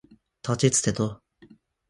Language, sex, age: Japanese, male, 19-29